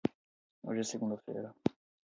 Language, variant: Portuguese, Portuguese (Brasil)